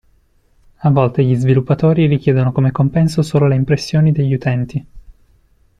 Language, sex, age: Italian, male, 30-39